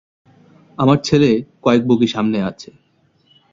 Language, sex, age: Bengali, male, 19-29